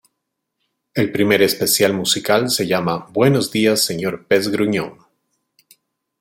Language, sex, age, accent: Spanish, male, 40-49, Andino-Pacífico: Colombia, Perú, Ecuador, oeste de Bolivia y Venezuela andina